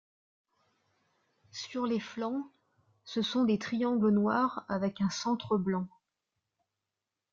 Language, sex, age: French, female, 30-39